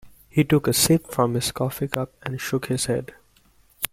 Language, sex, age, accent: English, male, under 19, India and South Asia (India, Pakistan, Sri Lanka)